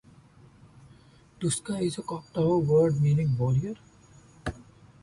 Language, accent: English, India and South Asia (India, Pakistan, Sri Lanka)